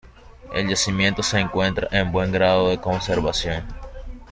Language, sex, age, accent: Spanish, male, 19-29, México